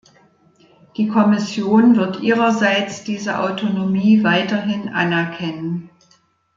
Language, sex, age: German, female, 60-69